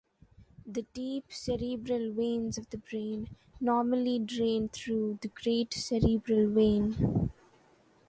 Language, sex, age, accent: English, female, 19-29, India and South Asia (India, Pakistan, Sri Lanka)